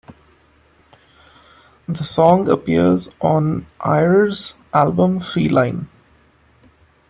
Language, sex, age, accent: English, male, 30-39, India and South Asia (India, Pakistan, Sri Lanka)